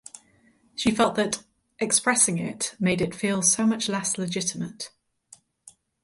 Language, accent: English, England English